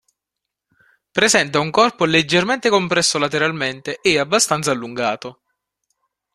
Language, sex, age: Italian, male, 19-29